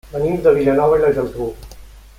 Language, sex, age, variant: Catalan, male, 60-69, Central